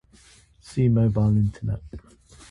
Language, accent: English, England English